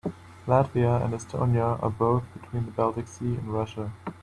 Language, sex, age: English, male, 19-29